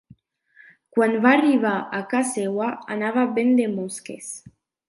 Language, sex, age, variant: Catalan, female, 19-29, Nord-Occidental